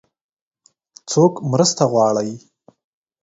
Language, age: Pashto, 19-29